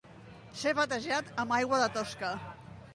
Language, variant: Catalan, Central